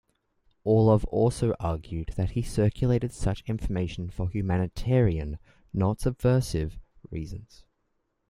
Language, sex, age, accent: English, male, 19-29, England English